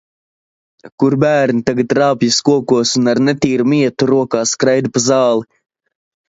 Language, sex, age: Latvian, male, 19-29